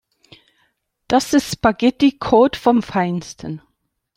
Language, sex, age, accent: German, male, 40-49, Deutschland Deutsch